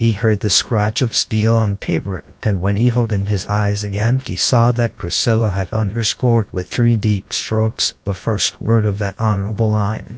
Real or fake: fake